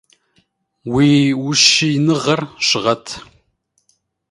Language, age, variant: Kabardian, 30-39, Адыгэбзэ (Къэбэрдей, Кирил, Урысей)